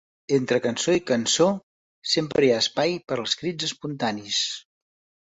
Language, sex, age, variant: Catalan, male, 60-69, Central